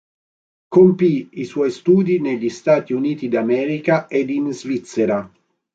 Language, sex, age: Italian, male, 40-49